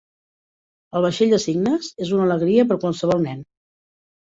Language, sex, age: Catalan, female, 50-59